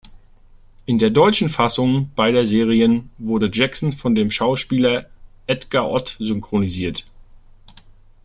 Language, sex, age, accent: German, male, 30-39, Deutschland Deutsch